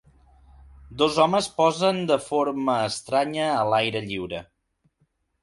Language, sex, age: Catalan, male, 19-29